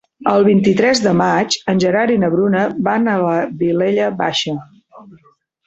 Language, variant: Catalan, Central